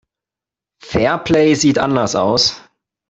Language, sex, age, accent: German, male, 19-29, Deutschland Deutsch